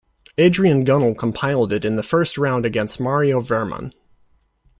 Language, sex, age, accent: English, male, 19-29, United States English